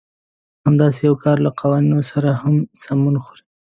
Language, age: Pashto, 30-39